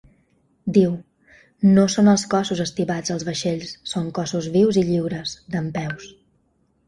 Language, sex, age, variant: Catalan, female, 19-29, Balear